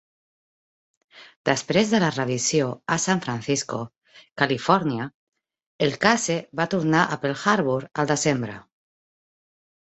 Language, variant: Catalan, Central